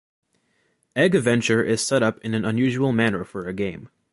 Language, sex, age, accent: English, male, 19-29, United States English